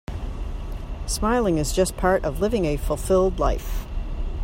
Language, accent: English, United States English